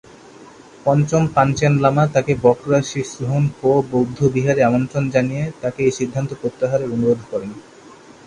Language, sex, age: Bengali, male, 19-29